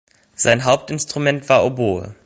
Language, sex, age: German, male, 19-29